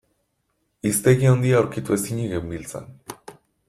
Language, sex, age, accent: Basque, male, 19-29, Erdialdekoa edo Nafarra (Gipuzkoa, Nafarroa)